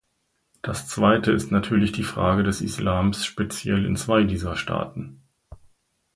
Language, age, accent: German, 50-59, Deutschland Deutsch